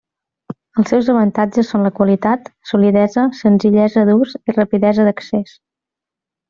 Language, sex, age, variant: Catalan, female, 19-29, Central